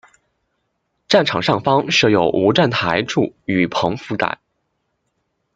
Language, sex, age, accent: Chinese, male, 19-29, 出生地：山东省